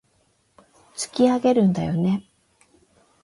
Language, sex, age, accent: Japanese, female, 50-59, 関西; 関東